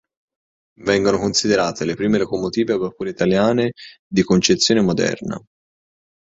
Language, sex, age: Italian, male, 19-29